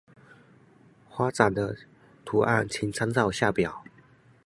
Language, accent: Chinese, 出生地：福建省